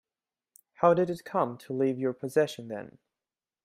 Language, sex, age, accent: English, male, 19-29, United States English